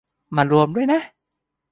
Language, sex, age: Thai, male, 19-29